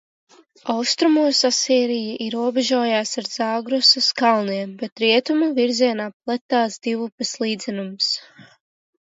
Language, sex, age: Latvian, female, under 19